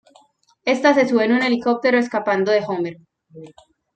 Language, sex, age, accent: Spanish, female, 30-39, Andino-Pacífico: Colombia, Perú, Ecuador, oeste de Bolivia y Venezuela andina